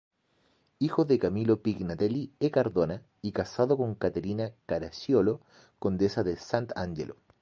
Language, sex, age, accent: Spanish, male, 30-39, Chileno: Chile, Cuyo